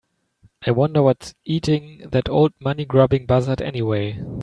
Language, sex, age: English, male, 19-29